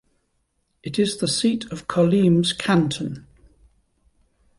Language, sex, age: English, male, 50-59